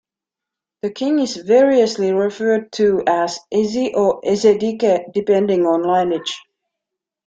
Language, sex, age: English, female, 40-49